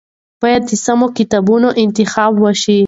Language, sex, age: Pashto, female, 19-29